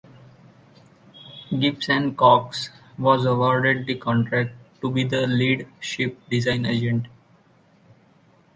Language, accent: English, India and South Asia (India, Pakistan, Sri Lanka)